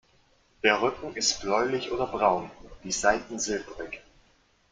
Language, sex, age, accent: German, male, 19-29, Deutschland Deutsch